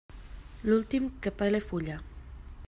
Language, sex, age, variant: Catalan, female, 19-29, Central